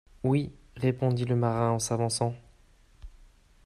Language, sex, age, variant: French, male, 19-29, Français de métropole